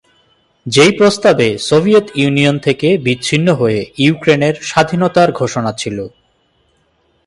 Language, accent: Bengali, Standard Bengali